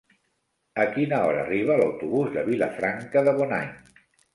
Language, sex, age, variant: Catalan, male, 60-69, Central